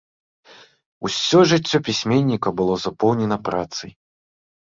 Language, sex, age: Belarusian, male, under 19